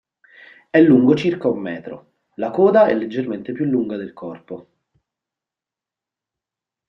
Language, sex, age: Italian, male, 30-39